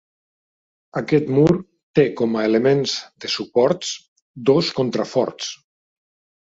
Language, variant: Catalan, Nord-Occidental